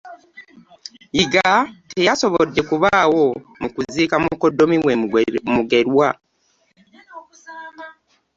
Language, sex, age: Ganda, female, 50-59